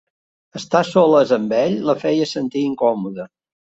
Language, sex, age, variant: Catalan, male, 60-69, Central